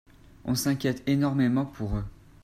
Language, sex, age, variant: French, male, 19-29, Français de métropole